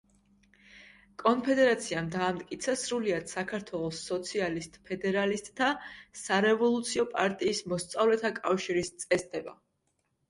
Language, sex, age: Georgian, female, 19-29